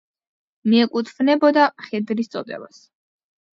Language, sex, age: Georgian, female, under 19